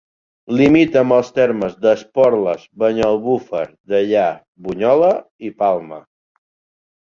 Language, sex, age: Catalan, male, 30-39